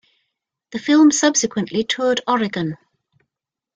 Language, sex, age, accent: English, female, 60-69, England English